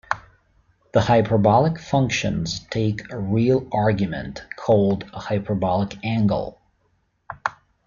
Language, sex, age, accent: English, male, 40-49, United States English